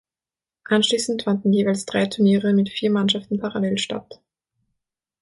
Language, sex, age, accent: German, female, 19-29, Österreichisches Deutsch